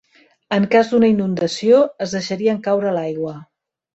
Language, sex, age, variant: Catalan, female, 50-59, Central